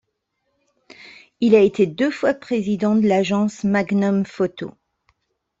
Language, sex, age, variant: French, female, 50-59, Français de métropole